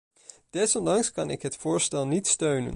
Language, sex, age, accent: Dutch, male, 19-29, Nederlands Nederlands